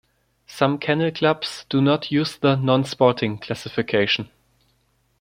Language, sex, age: English, male, under 19